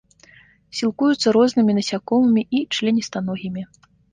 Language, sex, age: Belarusian, female, 30-39